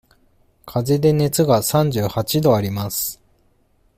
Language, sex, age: Japanese, male, 19-29